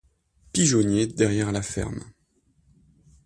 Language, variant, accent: French, Français d'Europe, Français de l'est de la France